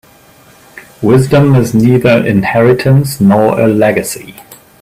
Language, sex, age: English, male, 40-49